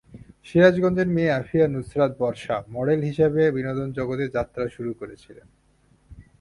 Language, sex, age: Bengali, male, 19-29